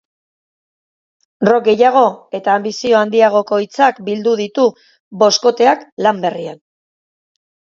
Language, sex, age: Basque, female, 50-59